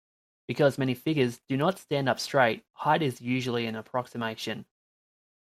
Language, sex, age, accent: English, male, 19-29, Australian English